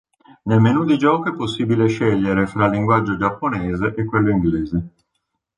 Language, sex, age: Italian, male, 50-59